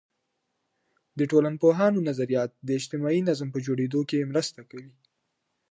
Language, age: Pashto, 19-29